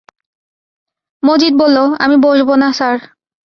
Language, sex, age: Bengali, female, 19-29